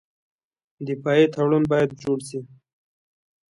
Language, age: Pashto, 19-29